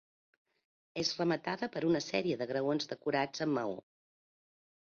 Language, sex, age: Catalan, female, 40-49